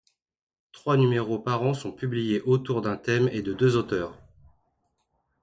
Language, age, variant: French, 50-59, Français de métropole